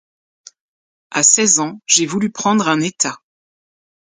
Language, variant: French, Français de métropole